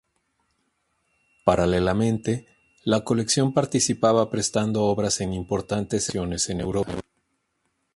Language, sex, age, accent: Spanish, male, 40-49, México